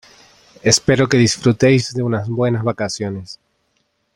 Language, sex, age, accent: Spanish, male, 30-39, Rioplatense: Argentina, Uruguay, este de Bolivia, Paraguay